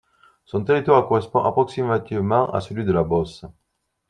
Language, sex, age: French, male, 40-49